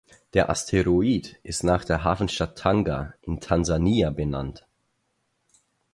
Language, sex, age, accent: German, male, 19-29, Österreichisches Deutsch